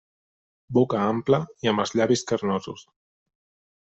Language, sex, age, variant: Catalan, male, 19-29, Central